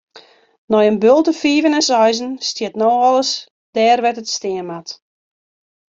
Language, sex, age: Western Frisian, female, 40-49